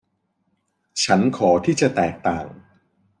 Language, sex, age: Thai, male, 30-39